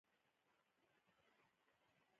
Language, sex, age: Pashto, female, 19-29